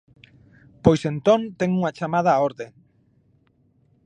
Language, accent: Galician, Normativo (estándar)